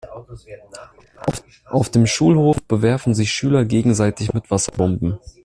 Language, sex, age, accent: German, male, 19-29, Deutschland Deutsch